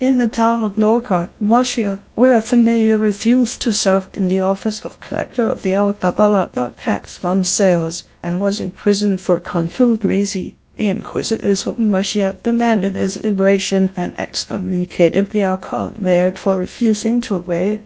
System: TTS, GlowTTS